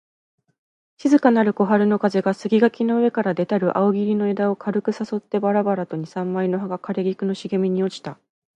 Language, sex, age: Japanese, female, 30-39